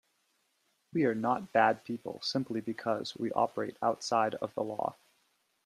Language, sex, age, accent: English, male, 19-29, United States English